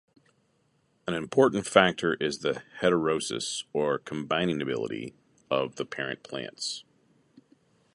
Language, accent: English, United States English